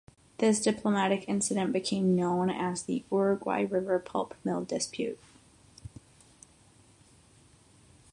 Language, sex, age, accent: English, female, 19-29, United States English; England English